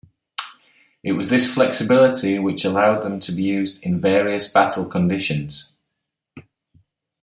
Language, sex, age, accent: English, male, 30-39, England English